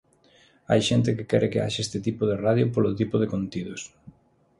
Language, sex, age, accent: Galician, male, 30-39, Normativo (estándar)